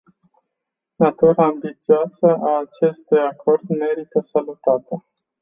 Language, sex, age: Romanian, male, 40-49